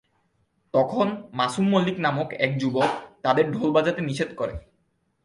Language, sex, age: Bengali, male, 19-29